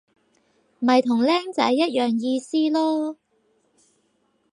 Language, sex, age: Cantonese, female, 19-29